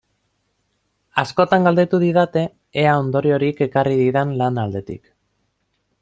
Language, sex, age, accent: Basque, male, 19-29, Mendebalekoa (Araba, Bizkaia, Gipuzkoako mendebaleko herri batzuk)